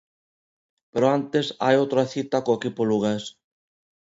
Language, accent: Galician, Neofalante